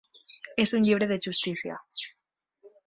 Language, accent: Catalan, valencià